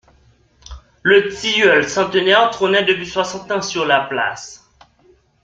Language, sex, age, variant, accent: French, male, 19-29, Français d'Amérique du Nord, Français du Canada